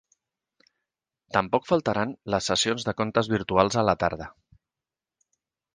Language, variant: Catalan, Central